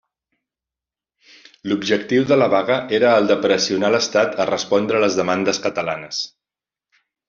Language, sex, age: Catalan, male, 50-59